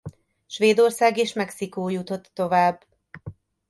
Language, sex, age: Hungarian, female, 40-49